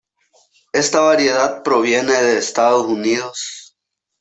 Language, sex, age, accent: Spanish, male, 19-29, América central